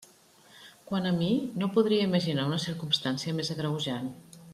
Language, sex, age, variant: Catalan, female, 50-59, Central